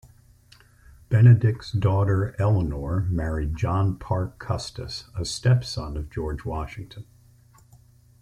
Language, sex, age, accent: English, male, 60-69, United States English